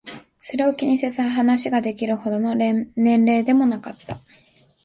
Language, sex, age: Japanese, female, 19-29